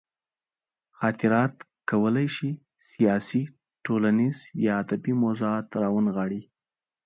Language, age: Pashto, under 19